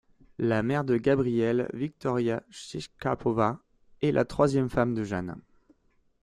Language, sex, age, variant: French, male, 30-39, Français de métropole